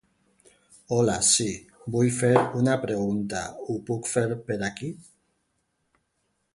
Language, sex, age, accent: Catalan, male, 50-59, valencià